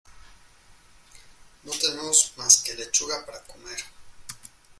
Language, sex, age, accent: Spanish, male, 19-29, México